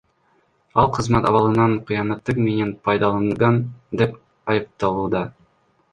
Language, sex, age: Kyrgyz, male, under 19